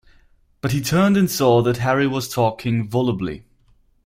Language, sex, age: English, male, 19-29